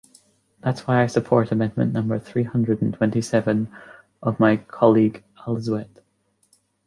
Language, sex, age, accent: English, female, 19-29, Scottish English